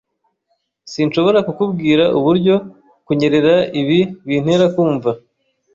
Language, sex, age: Kinyarwanda, male, 19-29